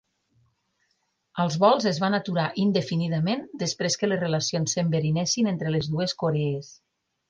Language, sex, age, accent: Catalan, female, 40-49, Lleidatà